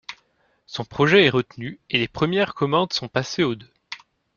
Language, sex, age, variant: French, male, 19-29, Français de métropole